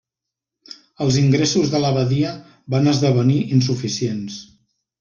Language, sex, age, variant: Catalan, male, 50-59, Central